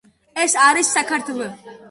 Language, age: Georgian, under 19